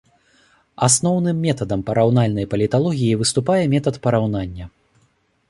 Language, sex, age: Belarusian, male, 19-29